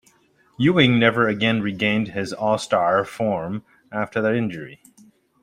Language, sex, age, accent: English, male, 40-49, United States English